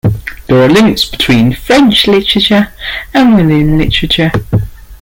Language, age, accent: English, under 19, England English